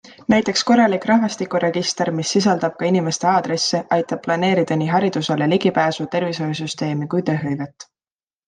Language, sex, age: Estonian, female, 19-29